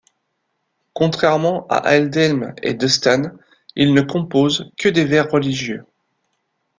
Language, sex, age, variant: French, male, 40-49, Français de métropole